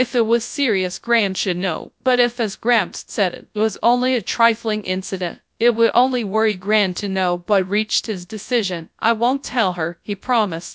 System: TTS, GradTTS